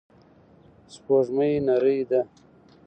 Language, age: Pashto, 30-39